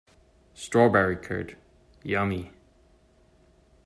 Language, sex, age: English, male, 19-29